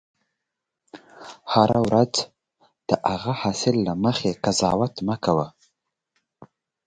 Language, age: Pashto, 19-29